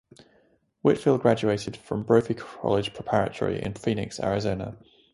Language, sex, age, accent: English, male, 19-29, England English